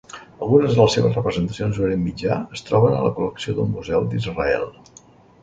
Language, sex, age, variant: Catalan, male, 60-69, Central